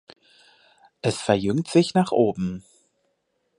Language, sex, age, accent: German, male, 30-39, Deutschland Deutsch